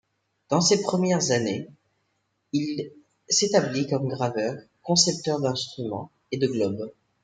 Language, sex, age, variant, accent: French, male, 19-29, Français des départements et régions d'outre-mer, Français de Guadeloupe